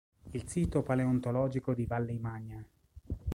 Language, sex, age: Italian, male, 30-39